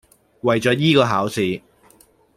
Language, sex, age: Cantonese, male, 30-39